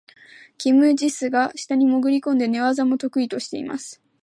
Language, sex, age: Japanese, female, under 19